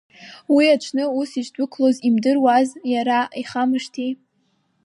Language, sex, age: Abkhazian, female, 19-29